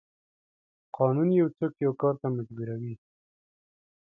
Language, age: Pashto, 19-29